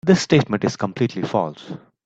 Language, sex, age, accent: English, male, 30-39, India and South Asia (India, Pakistan, Sri Lanka)